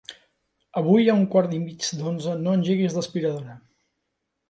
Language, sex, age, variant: Catalan, male, 50-59, Central